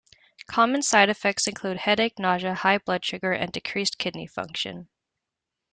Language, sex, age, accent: English, female, 19-29, Canadian English